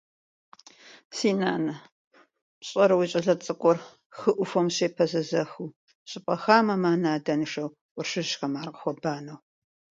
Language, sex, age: Russian, female, 50-59